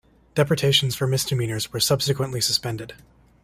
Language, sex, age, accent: English, male, 19-29, Canadian English